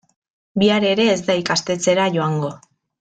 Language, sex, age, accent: Basque, female, 19-29, Mendebalekoa (Araba, Bizkaia, Gipuzkoako mendebaleko herri batzuk)